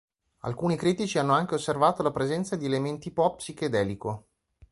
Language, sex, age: Italian, male, 30-39